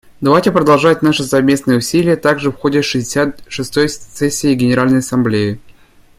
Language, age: Russian, 19-29